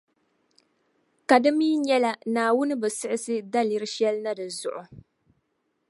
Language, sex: Dagbani, female